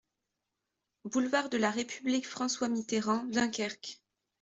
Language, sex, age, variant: French, female, 19-29, Français de métropole